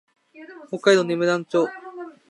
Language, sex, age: Japanese, male, 19-29